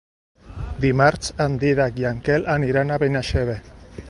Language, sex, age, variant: Catalan, male, 40-49, Central